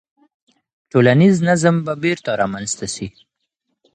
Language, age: Pashto, 19-29